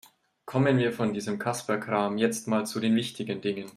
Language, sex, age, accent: German, male, 19-29, Deutschland Deutsch